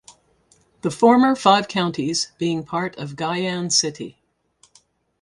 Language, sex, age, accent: English, female, 60-69, United States English